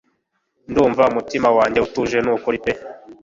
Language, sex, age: Kinyarwanda, male, 19-29